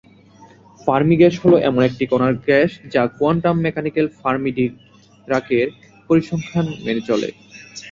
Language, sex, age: Bengali, male, 19-29